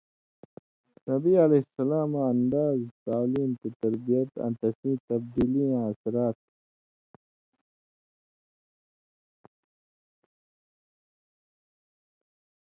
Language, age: Indus Kohistani, 19-29